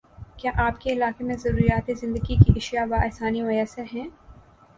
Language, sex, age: Urdu, female, 19-29